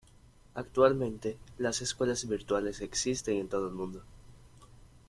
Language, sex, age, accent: Spanish, male, 19-29, España: Sur peninsular (Andalucia, Extremadura, Murcia)